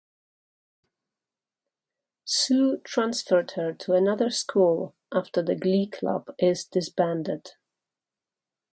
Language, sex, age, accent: English, female, 40-49, England English